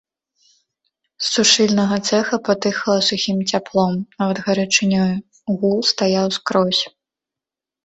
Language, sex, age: Belarusian, female, 19-29